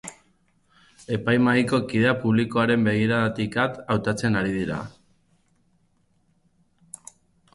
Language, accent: Basque, Mendebalekoa (Araba, Bizkaia, Gipuzkoako mendebaleko herri batzuk)